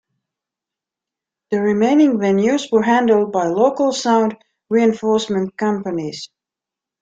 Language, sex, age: English, female, 40-49